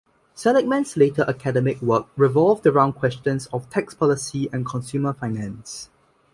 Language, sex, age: English, male, under 19